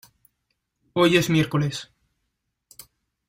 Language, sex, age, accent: Spanish, male, 19-29, España: Centro-Sur peninsular (Madrid, Toledo, Castilla-La Mancha)